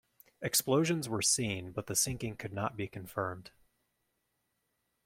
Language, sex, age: English, male, 30-39